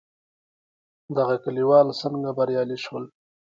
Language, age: Pashto, 30-39